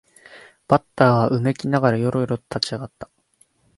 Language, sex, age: Japanese, male, 19-29